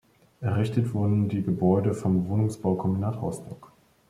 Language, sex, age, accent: German, male, 30-39, Deutschland Deutsch